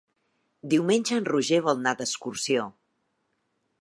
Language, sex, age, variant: Catalan, female, 40-49, Central